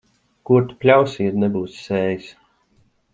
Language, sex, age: Latvian, male, 19-29